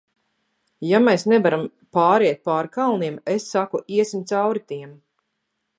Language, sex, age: Latvian, female, 40-49